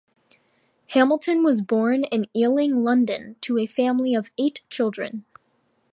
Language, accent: English, United States English